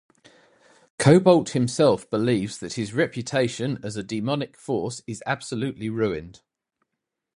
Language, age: English, 40-49